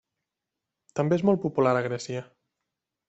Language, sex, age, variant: Catalan, male, 30-39, Central